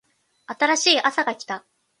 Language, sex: Japanese, female